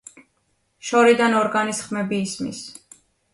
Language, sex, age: Georgian, female, 19-29